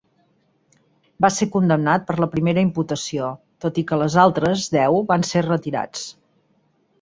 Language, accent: Catalan, Garrotxi